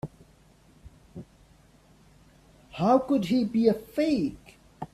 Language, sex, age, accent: English, male, 30-39, India and South Asia (India, Pakistan, Sri Lanka)